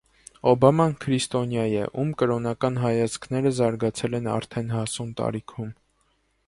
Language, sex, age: Armenian, male, 19-29